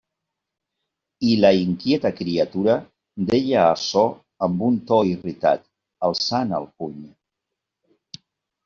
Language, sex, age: Catalan, male, 60-69